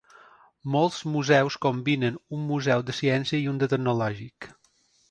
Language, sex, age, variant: Catalan, male, 50-59, Balear